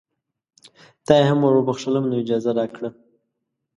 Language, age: Pashto, 19-29